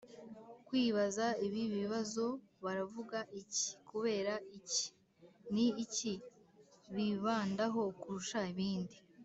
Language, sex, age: Kinyarwanda, female, under 19